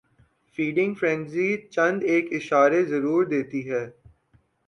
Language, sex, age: Urdu, male, 19-29